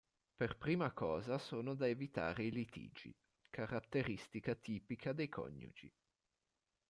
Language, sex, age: Italian, male, 19-29